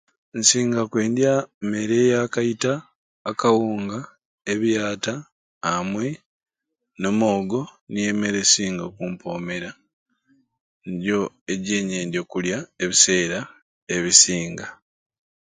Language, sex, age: Ruuli, male, 30-39